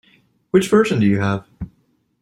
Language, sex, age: English, male, 19-29